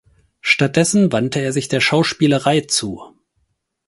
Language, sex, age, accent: German, male, 30-39, Deutschland Deutsch